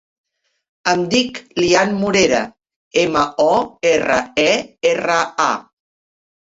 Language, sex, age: Catalan, female, 60-69